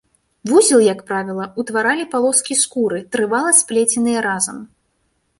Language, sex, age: Belarusian, female, 19-29